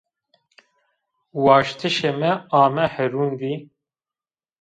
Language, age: Zaza, 30-39